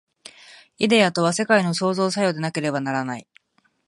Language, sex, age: Japanese, female, 19-29